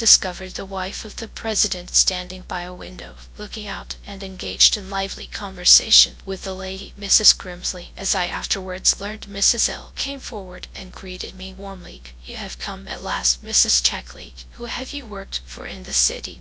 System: TTS, GradTTS